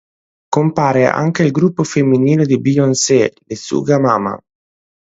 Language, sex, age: Italian, male, 19-29